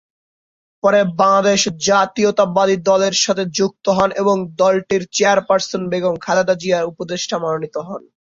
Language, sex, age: Bengali, male, under 19